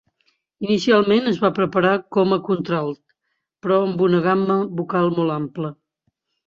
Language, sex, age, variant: Catalan, female, 70-79, Central